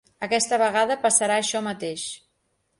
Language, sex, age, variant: Catalan, female, 40-49, Central